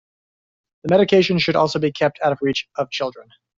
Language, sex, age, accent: English, male, 30-39, United States English